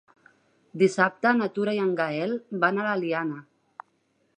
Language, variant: Catalan, Central